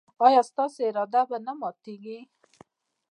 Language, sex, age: Pashto, female, 30-39